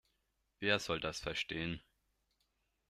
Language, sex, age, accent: German, male, under 19, Deutschland Deutsch